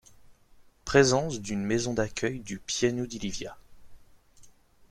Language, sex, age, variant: French, male, 19-29, Français de métropole